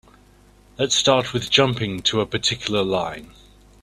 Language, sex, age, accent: English, male, 30-39, England English